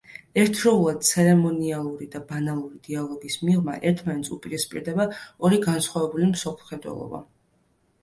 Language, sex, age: Georgian, female, 19-29